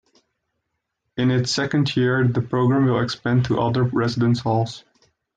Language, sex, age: English, male, 19-29